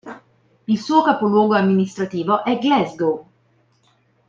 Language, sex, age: Italian, female, 30-39